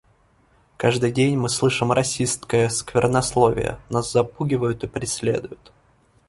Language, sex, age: Russian, male, 19-29